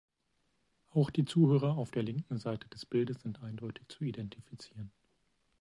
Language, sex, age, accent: German, male, 19-29, Deutschland Deutsch